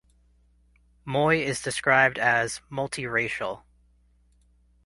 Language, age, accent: English, 19-29, United States English